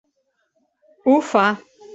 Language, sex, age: Catalan, female, 60-69